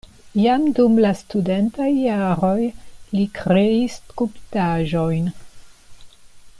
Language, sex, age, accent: Esperanto, female, 60-69, Internacia